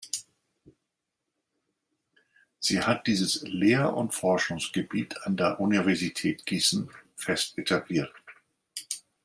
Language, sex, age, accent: German, male, 60-69, Deutschland Deutsch